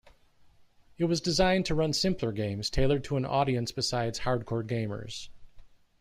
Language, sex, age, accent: English, male, 50-59, United States English